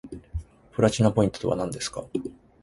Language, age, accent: Japanese, 30-39, 関西